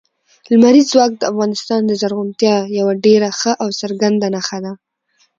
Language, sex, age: Pashto, female, 19-29